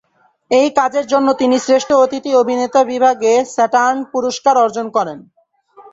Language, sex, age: Bengali, male, 19-29